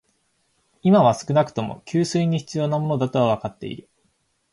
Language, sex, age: Japanese, male, 19-29